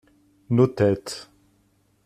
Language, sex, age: French, male, 30-39